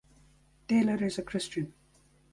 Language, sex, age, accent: English, male, 19-29, United States English